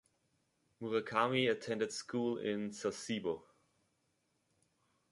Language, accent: English, United States English